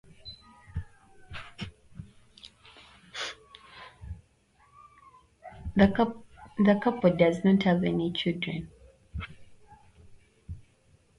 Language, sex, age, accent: English, female, 19-29, United States English